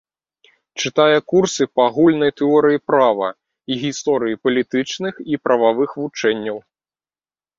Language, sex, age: Belarusian, male, 30-39